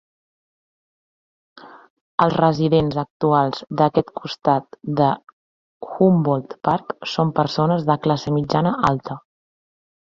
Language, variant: Catalan, Central